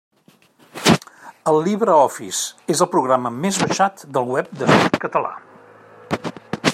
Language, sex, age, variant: Catalan, male, 50-59, Central